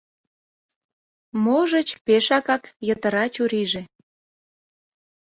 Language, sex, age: Mari, female, 30-39